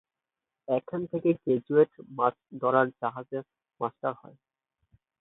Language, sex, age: Bengali, male, 19-29